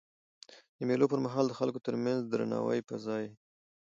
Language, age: Pashto, 19-29